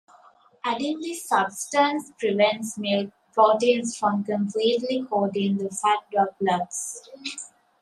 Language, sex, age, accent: English, female, 19-29, England English